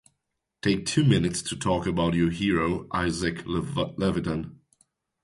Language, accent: English, United States English